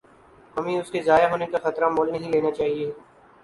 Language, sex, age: Urdu, male, 19-29